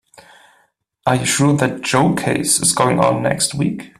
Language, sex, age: English, male, 19-29